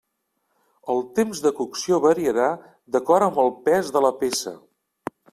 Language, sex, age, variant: Catalan, male, 50-59, Central